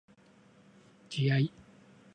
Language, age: Japanese, 40-49